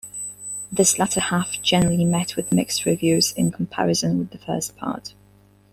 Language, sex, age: English, female, 30-39